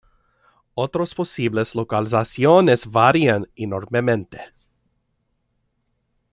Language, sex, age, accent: Spanish, male, 30-39, México